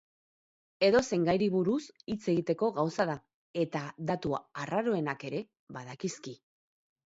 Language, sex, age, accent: Basque, female, 40-49, Mendebalekoa (Araba, Bizkaia, Gipuzkoako mendebaleko herri batzuk)